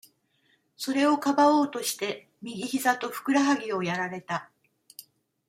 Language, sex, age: Japanese, female, 50-59